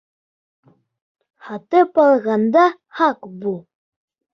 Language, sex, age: Bashkir, male, under 19